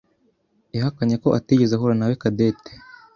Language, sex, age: Kinyarwanda, male, 30-39